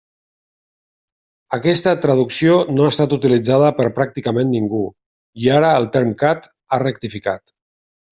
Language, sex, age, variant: Catalan, male, 40-49, Nord-Occidental